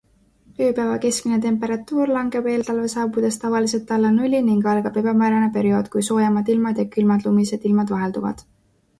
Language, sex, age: Estonian, female, 19-29